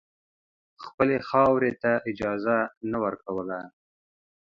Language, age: Pashto, 30-39